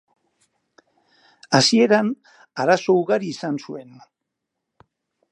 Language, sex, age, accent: Basque, male, 60-69, Mendebalekoa (Araba, Bizkaia, Gipuzkoako mendebaleko herri batzuk)